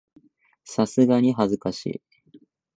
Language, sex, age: Japanese, male, 19-29